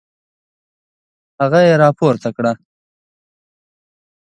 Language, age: Pashto, 30-39